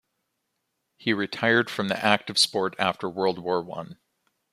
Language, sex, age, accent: English, male, 40-49, United States English